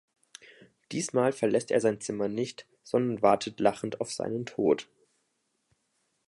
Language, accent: German, Deutschland Deutsch